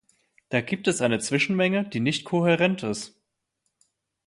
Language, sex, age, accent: German, male, 19-29, Deutschland Deutsch